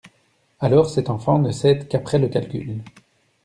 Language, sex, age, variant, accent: French, male, 30-39, Français d'Europe, Français de Belgique